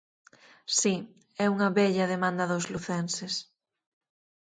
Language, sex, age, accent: Galician, female, 30-39, Normativo (estándar)